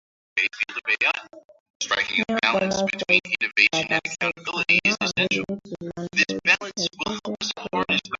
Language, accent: English, United States English; Australian English; Canadian English; Filipino; Hong Kong English; India and South Asia (India, Pakistan, Sri Lanka); Irish English; Malaysian English; New Zealand English; Scottish English; Singaporean English; Southern African (South Africa, Zimbabwe, Namibia); Welsh English; West Indies and Bermuda (Bahamas, Bermuda, Jamaica, Trinidad)